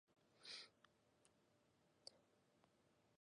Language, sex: Japanese, female